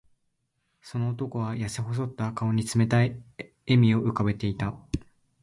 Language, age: Japanese, 19-29